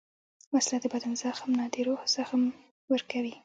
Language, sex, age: Pashto, female, 19-29